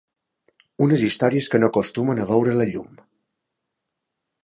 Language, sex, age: Catalan, male, 30-39